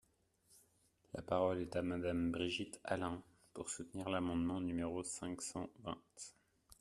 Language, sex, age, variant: French, male, 30-39, Français de métropole